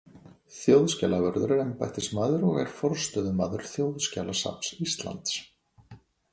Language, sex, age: Icelandic, male, 30-39